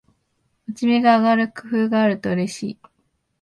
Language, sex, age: Japanese, female, 19-29